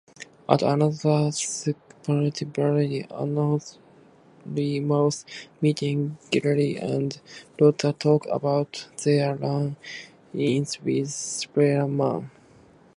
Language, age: English, under 19